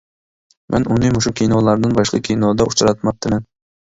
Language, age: Uyghur, 19-29